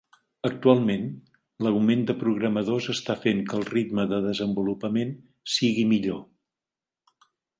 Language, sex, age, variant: Catalan, male, 60-69, Nord-Occidental